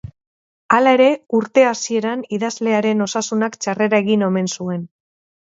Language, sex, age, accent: Basque, female, 40-49, Mendebalekoa (Araba, Bizkaia, Gipuzkoako mendebaleko herri batzuk)